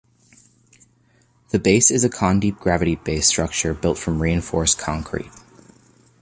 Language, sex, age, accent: English, male, 19-29, Canadian English